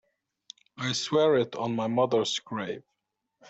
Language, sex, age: English, male, 30-39